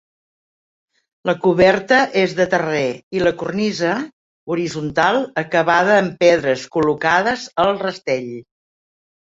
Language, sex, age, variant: Catalan, female, 70-79, Central